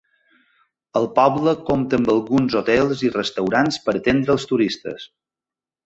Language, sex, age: Catalan, male, 40-49